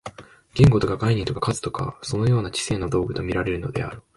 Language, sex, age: Japanese, male, under 19